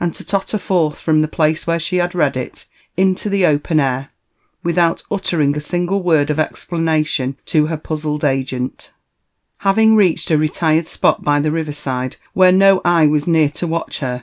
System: none